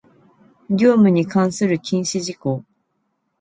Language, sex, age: Japanese, female, 50-59